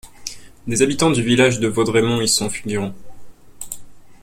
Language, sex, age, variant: French, male, 19-29, Français de métropole